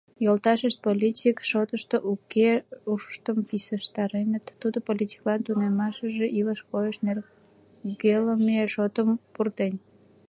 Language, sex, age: Mari, female, 19-29